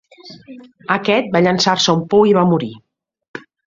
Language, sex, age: Catalan, female, 50-59